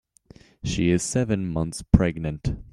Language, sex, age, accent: English, male, under 19, England English